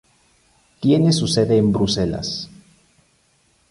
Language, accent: Spanish, México